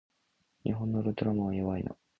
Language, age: Japanese, under 19